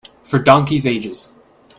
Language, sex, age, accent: English, male, 19-29, United States English